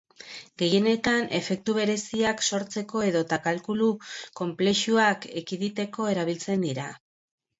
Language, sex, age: Basque, female, 40-49